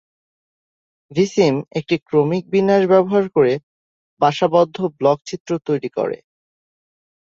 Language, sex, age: Bengali, male, 19-29